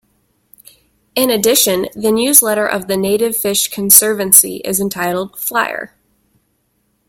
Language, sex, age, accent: English, female, 19-29, United States English